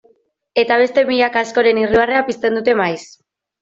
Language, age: Basque, 19-29